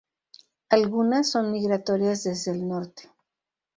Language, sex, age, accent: Spanish, female, 50-59, México